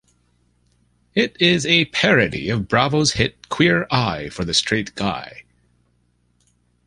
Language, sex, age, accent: English, male, 40-49, United States English